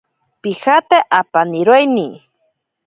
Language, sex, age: Ashéninka Perené, female, 19-29